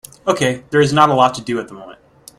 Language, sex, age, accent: English, male, 19-29, United States English